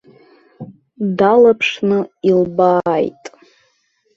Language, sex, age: Abkhazian, female, 19-29